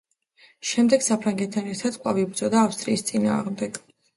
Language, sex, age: Georgian, female, 19-29